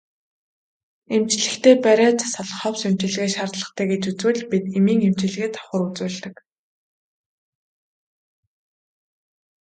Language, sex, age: Mongolian, female, 19-29